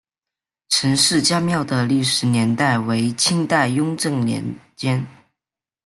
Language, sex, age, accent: Chinese, male, under 19, 出生地：湖南省